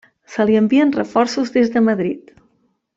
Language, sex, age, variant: Catalan, female, 40-49, Central